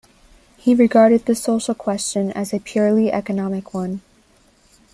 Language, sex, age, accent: English, female, under 19, United States English